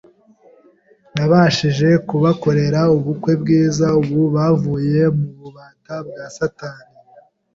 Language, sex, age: Kinyarwanda, male, 19-29